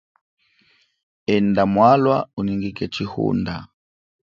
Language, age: Chokwe, 19-29